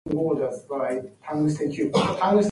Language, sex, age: English, female, 19-29